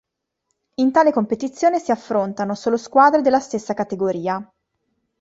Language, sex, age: Italian, female, 30-39